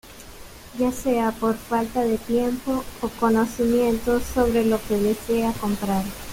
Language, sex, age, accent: Spanish, female, 30-39, Caribe: Cuba, Venezuela, Puerto Rico, República Dominicana, Panamá, Colombia caribeña, México caribeño, Costa del golfo de México